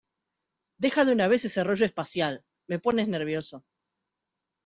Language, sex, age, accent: Spanish, female, 40-49, Rioplatense: Argentina, Uruguay, este de Bolivia, Paraguay